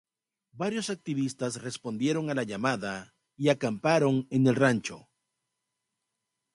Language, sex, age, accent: Spanish, male, 40-49, América central